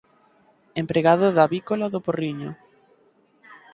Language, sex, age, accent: Galician, male, 19-29, Normativo (estándar)